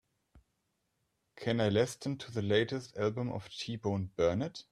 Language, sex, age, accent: English, male, 19-29, England English